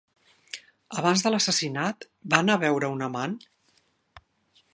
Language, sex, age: Catalan, female, 60-69